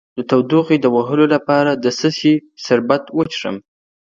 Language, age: Pashto, under 19